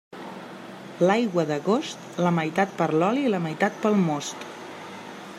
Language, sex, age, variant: Catalan, female, 30-39, Central